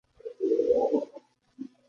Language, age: English, 19-29